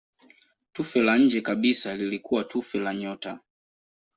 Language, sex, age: Swahili, male, 19-29